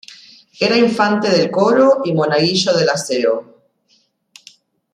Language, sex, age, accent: Spanish, female, 50-59, Rioplatense: Argentina, Uruguay, este de Bolivia, Paraguay